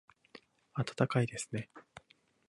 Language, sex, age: Japanese, male, 19-29